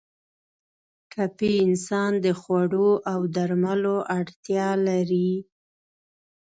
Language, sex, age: Pashto, female, 19-29